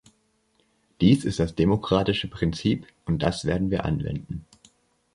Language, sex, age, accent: German, male, 19-29, Deutschland Deutsch